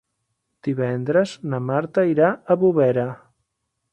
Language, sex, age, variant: Catalan, male, 40-49, Central